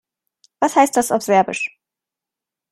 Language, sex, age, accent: German, female, 19-29, Deutschland Deutsch